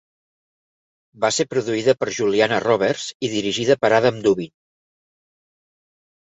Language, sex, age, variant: Catalan, male, 40-49, Central